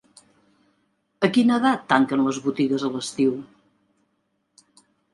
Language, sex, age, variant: Catalan, female, 60-69, Central